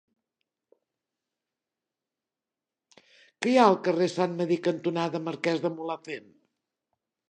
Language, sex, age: Catalan, female, 60-69